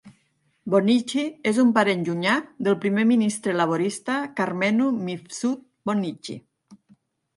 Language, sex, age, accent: Catalan, female, 40-49, Tortosí